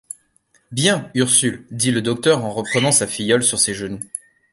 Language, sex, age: French, male, 19-29